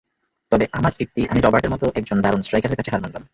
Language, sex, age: Bengali, male, 19-29